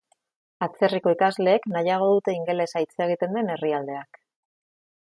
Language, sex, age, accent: Basque, female, 40-49, Mendebalekoa (Araba, Bizkaia, Gipuzkoako mendebaleko herri batzuk)